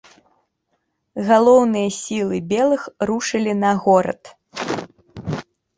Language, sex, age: Belarusian, female, 19-29